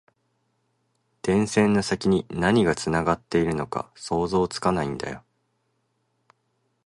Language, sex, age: Japanese, male, 19-29